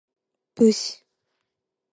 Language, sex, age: Japanese, female, 19-29